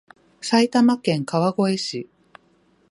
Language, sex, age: Japanese, female, 40-49